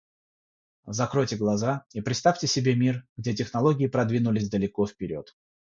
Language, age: Russian, 30-39